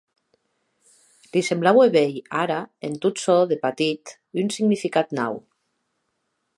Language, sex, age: Occitan, female, 50-59